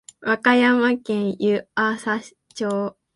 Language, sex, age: Japanese, female, 19-29